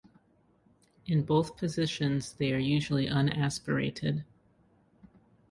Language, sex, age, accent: English, female, 30-39, United States English